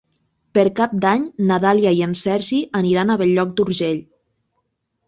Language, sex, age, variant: Catalan, female, 19-29, Nord-Occidental